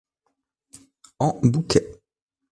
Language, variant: French, Français de métropole